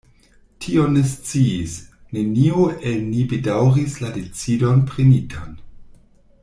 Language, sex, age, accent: Esperanto, male, 40-49, Internacia